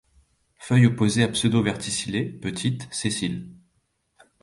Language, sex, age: French, male, 30-39